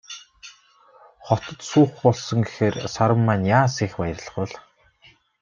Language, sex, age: Mongolian, male, 19-29